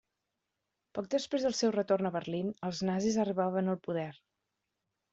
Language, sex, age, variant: Catalan, female, 40-49, Central